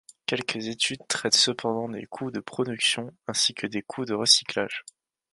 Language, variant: French, Français de métropole